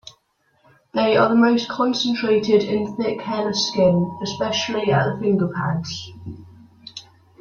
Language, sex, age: English, female, 40-49